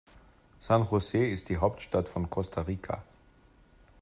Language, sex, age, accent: German, male, 40-49, Österreichisches Deutsch